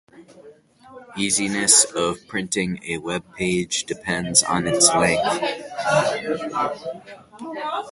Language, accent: English, United States English